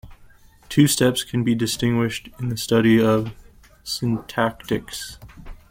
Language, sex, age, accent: English, male, 19-29, United States English